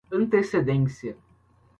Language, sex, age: Portuguese, male, under 19